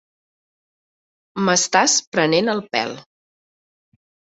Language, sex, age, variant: Catalan, female, 30-39, Central